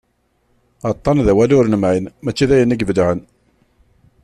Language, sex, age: Kabyle, male, 50-59